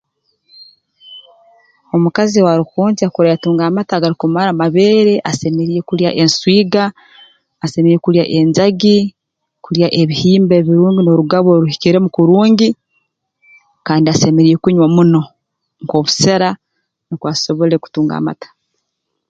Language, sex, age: Tooro, female, 30-39